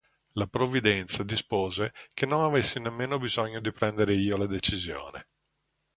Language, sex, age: Italian, male, 50-59